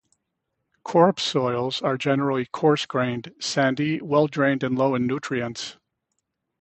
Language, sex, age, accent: English, male, 60-69, United States English